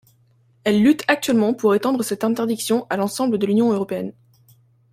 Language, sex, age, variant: French, female, 19-29, Français de métropole